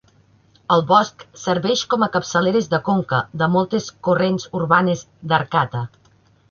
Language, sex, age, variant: Catalan, female, 30-39, Central